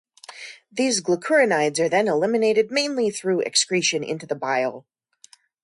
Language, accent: English, United States English